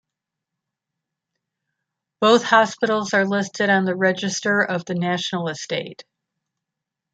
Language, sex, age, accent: English, female, 60-69, United States English